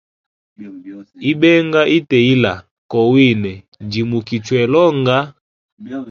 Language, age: Hemba, 19-29